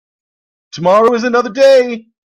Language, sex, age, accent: English, male, 40-49, Canadian English